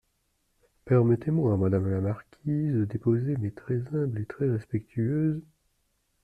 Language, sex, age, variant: French, male, 30-39, Français de métropole